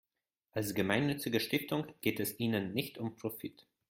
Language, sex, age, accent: German, male, 19-29, Österreichisches Deutsch